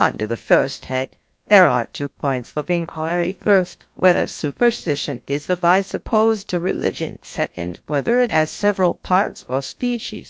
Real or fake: fake